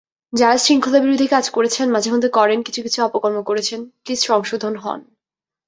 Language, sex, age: Bengali, female, 19-29